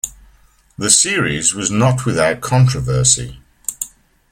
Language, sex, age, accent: English, male, 50-59, England English